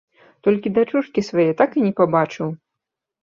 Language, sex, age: Belarusian, female, 30-39